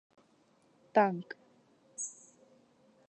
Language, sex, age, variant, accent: Catalan, female, under 19, Alacantí, valencià